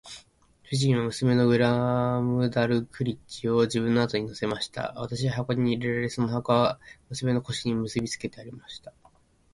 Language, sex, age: Japanese, male, 19-29